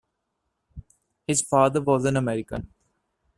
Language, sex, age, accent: English, male, under 19, India and South Asia (India, Pakistan, Sri Lanka)